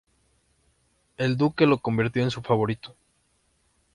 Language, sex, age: Spanish, male, 19-29